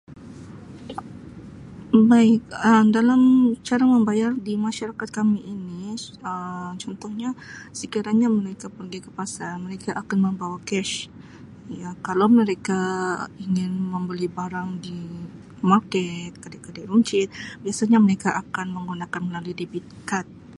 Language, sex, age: Sabah Malay, female, 40-49